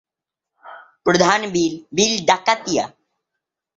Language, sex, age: Bengali, male, 19-29